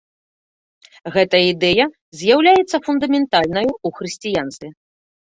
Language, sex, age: Belarusian, female, 30-39